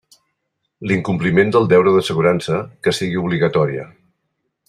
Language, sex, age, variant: Catalan, male, 60-69, Central